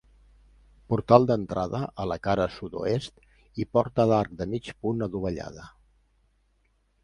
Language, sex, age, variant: Catalan, male, 50-59, Central